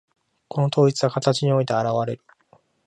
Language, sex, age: Japanese, male, 19-29